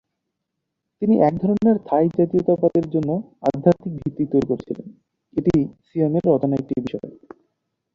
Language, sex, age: Bengali, male, 19-29